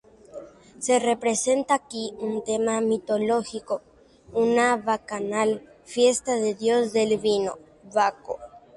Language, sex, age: Spanish, female, under 19